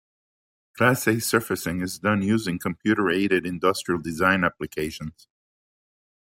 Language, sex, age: English, male, 60-69